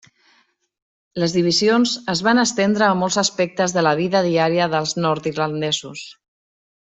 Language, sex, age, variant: Catalan, female, 40-49, Central